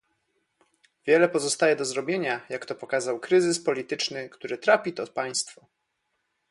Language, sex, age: Polish, male, 30-39